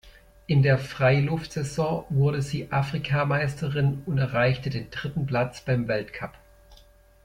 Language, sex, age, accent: German, male, 30-39, Deutschland Deutsch